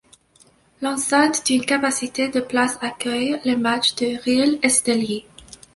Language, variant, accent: French, Français d'Amérique du Nord, Français du Canada